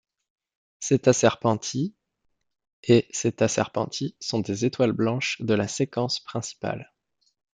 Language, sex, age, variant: French, male, 30-39, Français de métropole